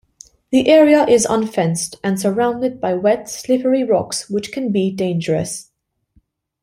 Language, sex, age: English, female, 19-29